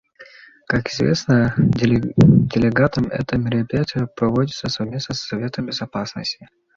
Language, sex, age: Russian, male, 19-29